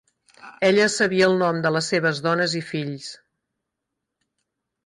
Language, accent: Catalan, Girona